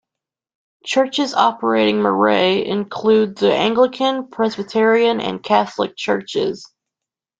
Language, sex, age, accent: English, female, 19-29, United States English